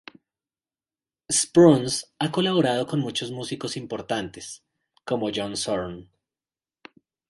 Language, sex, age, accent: Spanish, male, 30-39, Andino-Pacífico: Colombia, Perú, Ecuador, oeste de Bolivia y Venezuela andina